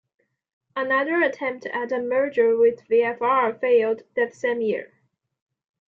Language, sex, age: English, male, 19-29